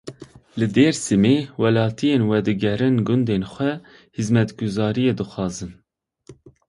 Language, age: Kurdish, 19-29